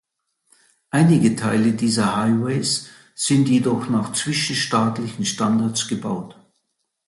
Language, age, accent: German, 70-79, Deutschland Deutsch